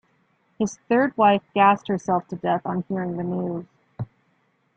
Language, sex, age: English, female, 19-29